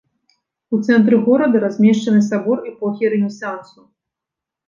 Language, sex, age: Belarusian, female, 19-29